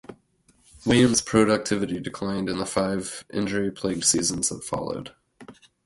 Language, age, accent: English, 30-39, United States English